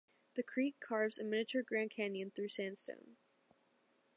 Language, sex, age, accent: English, female, under 19, United States English